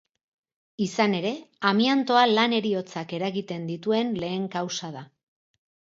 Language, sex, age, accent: Basque, female, 50-59, Erdialdekoa edo Nafarra (Gipuzkoa, Nafarroa)